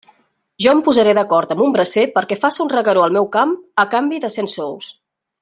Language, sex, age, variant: Catalan, female, 40-49, Central